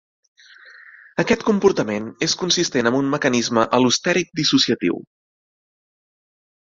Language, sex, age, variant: Catalan, male, 30-39, Central